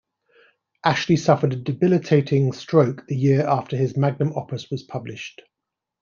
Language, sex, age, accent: English, male, 50-59, England English